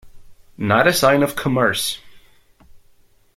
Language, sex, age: English, male, 19-29